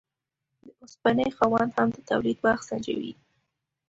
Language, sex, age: Pashto, female, under 19